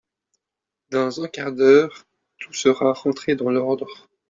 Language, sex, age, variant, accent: French, male, 30-39, Français d'Europe, Français de Suisse